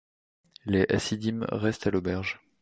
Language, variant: French, Français de métropole